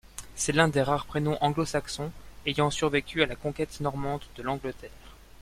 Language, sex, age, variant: French, male, 19-29, Français de métropole